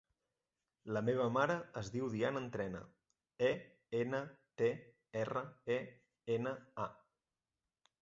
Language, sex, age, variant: Catalan, male, 30-39, Central